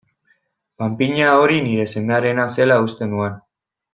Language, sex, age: Basque, male, 19-29